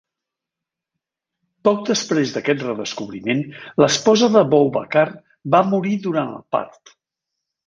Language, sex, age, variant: Catalan, male, 60-69, Central